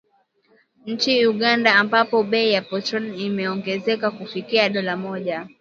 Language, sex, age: Swahili, female, 19-29